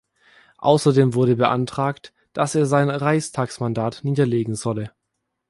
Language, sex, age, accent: German, male, 19-29, Deutschland Deutsch